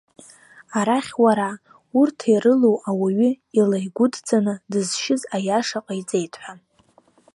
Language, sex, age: Abkhazian, female, 19-29